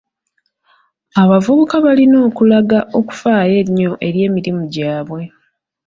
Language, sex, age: Ganda, female, 30-39